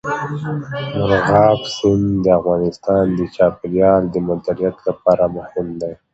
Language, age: Pashto, 19-29